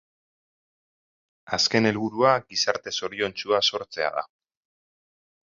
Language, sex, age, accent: Basque, male, 30-39, Mendebalekoa (Araba, Bizkaia, Gipuzkoako mendebaleko herri batzuk)